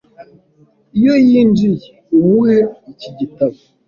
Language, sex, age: Kinyarwanda, male, 19-29